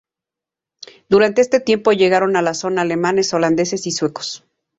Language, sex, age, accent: Spanish, female, 40-49, México